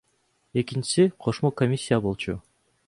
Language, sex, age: Kyrgyz, male, 19-29